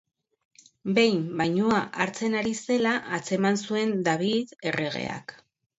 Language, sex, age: Basque, female, 40-49